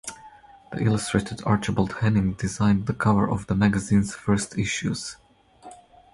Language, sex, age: English, male, 30-39